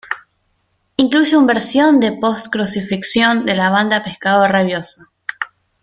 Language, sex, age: Spanish, female, 19-29